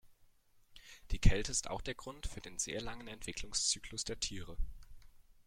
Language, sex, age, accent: German, male, under 19, Deutschland Deutsch